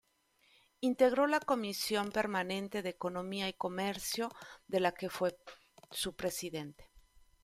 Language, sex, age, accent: Spanish, female, 40-49, México